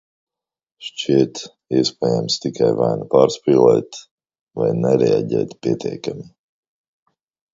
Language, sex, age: Latvian, male, 50-59